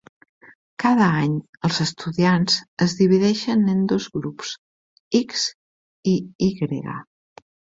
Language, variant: Catalan, Septentrional